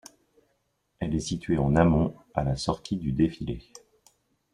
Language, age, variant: French, 40-49, Français de métropole